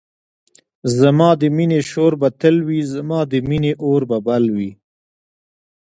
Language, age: Pashto, 30-39